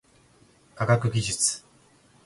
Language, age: Japanese, 30-39